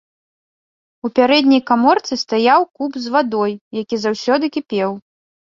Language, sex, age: Belarusian, female, 30-39